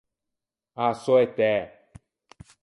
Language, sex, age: Ligurian, male, 30-39